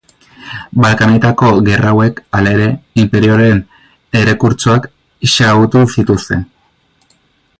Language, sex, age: Basque, male, under 19